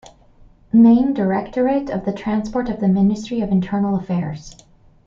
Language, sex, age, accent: English, female, 40-49, United States English